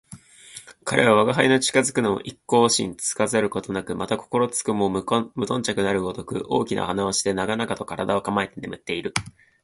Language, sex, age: Japanese, male, 19-29